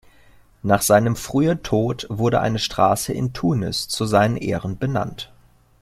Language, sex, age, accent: German, male, 19-29, Deutschland Deutsch